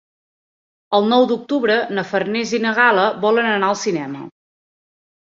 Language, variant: Catalan, Central